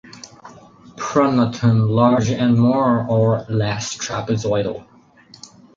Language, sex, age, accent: English, male, under 19, United States English